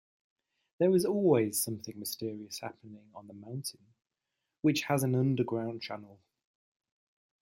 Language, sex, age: English, male, 30-39